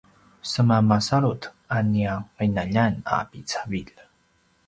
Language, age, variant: Paiwan, 30-39, pinayuanan a kinaikacedasan (東排灣語)